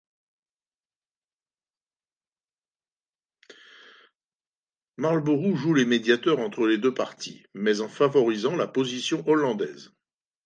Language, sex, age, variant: French, male, 60-69, Français de métropole